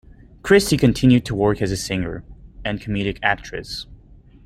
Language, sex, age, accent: English, male, 19-29, Canadian English